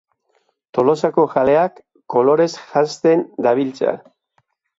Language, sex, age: Basque, male, 60-69